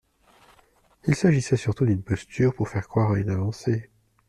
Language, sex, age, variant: French, male, 30-39, Français de métropole